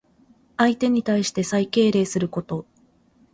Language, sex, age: Japanese, female, 30-39